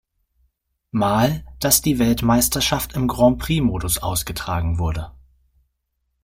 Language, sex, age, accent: German, male, 19-29, Deutschland Deutsch